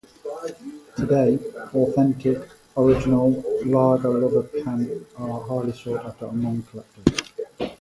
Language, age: English, 30-39